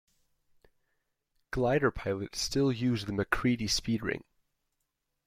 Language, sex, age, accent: English, male, 19-29, Canadian English